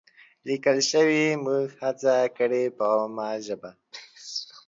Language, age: Pashto, 19-29